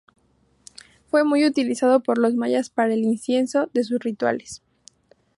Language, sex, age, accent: Spanish, female, 19-29, México